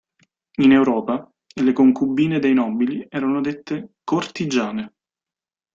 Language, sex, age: Italian, male, 30-39